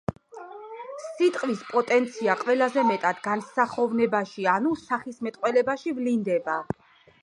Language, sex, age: Georgian, female, 30-39